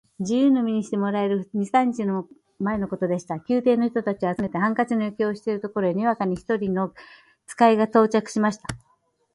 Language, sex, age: Japanese, female, 19-29